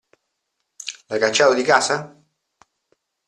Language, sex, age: Italian, male, 40-49